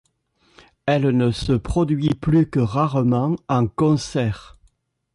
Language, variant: French, Français de métropole